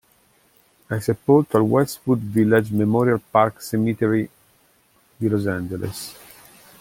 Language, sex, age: Italian, male, 50-59